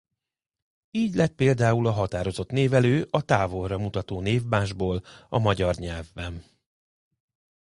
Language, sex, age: Hungarian, male, 40-49